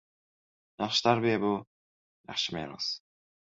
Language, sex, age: Uzbek, male, 19-29